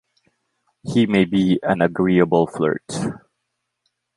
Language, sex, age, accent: English, male, 30-39, Filipino